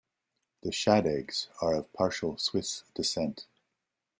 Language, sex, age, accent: English, male, 40-49, Canadian English